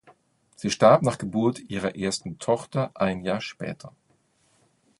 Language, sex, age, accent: German, male, 50-59, Deutschland Deutsch